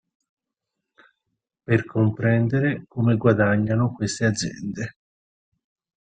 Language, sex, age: Italian, male, 30-39